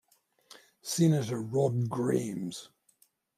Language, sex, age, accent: English, male, 50-59, New Zealand English